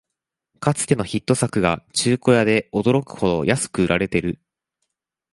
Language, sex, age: Japanese, male, 19-29